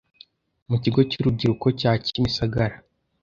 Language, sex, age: Kinyarwanda, male, under 19